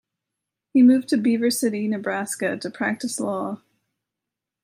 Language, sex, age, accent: English, female, 30-39, United States English